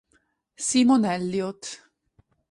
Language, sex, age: Italian, female, 30-39